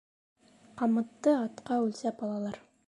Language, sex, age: Bashkir, female, 19-29